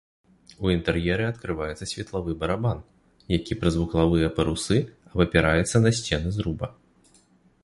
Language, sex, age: Belarusian, male, 19-29